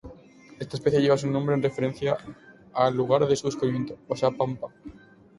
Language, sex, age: Spanish, male, 19-29